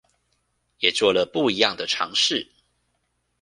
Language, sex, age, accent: Chinese, male, 30-39, 出生地：臺南市